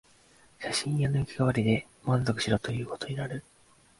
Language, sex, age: Japanese, male, 19-29